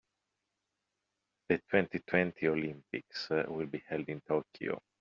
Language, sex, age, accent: English, male, 30-39, England English